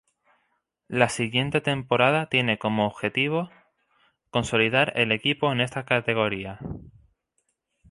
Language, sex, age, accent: Spanish, male, 19-29, España: Islas Canarias